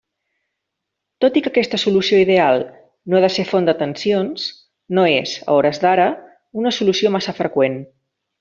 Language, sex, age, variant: Catalan, female, 40-49, Central